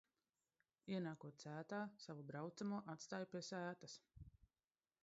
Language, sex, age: Latvian, female, 30-39